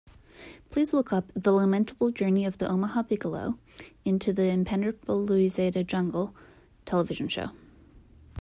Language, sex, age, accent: English, female, 30-39, United States English